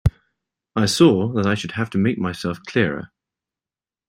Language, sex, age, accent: English, male, 19-29, England English